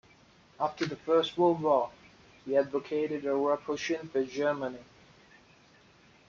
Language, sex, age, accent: English, male, 19-29, England English